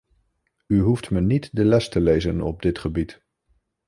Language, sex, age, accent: Dutch, male, 19-29, Nederlands Nederlands